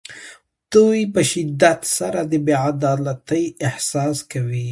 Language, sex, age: Pashto, female, 30-39